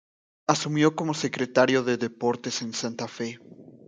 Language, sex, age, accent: Spanish, male, 19-29, México